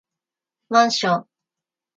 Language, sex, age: Japanese, female, 40-49